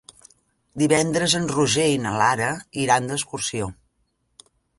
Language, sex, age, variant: Catalan, female, 50-59, Central